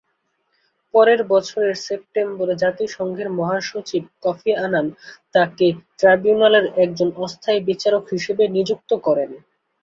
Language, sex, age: Bengali, male, 19-29